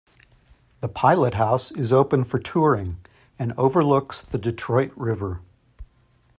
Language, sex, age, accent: English, male, 50-59, United States English